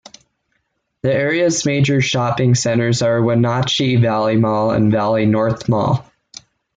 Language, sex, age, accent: English, male, under 19, United States English